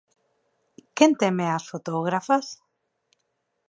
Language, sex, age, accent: Galician, female, 30-39, Normativo (estándar)